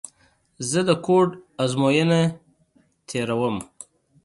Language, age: Pashto, 30-39